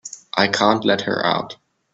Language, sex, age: English, male, 19-29